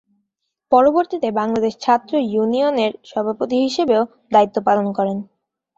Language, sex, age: Bengali, female, 30-39